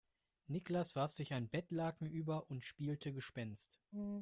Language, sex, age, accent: German, male, 30-39, Deutschland Deutsch